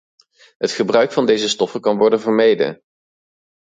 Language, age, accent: Dutch, 30-39, Nederlands Nederlands